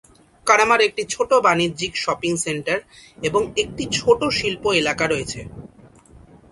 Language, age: Bengali, 19-29